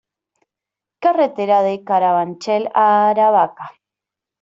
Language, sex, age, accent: Spanish, female, 19-29, Rioplatense: Argentina, Uruguay, este de Bolivia, Paraguay